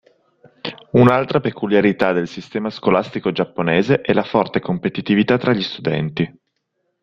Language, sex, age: Italian, male, 30-39